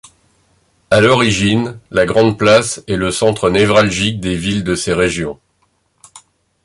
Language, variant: French, Français de métropole